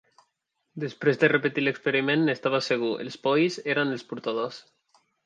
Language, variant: Catalan, Central